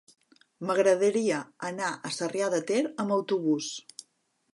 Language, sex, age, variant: Catalan, female, 40-49, Central